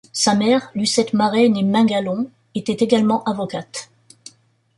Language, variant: French, Français de métropole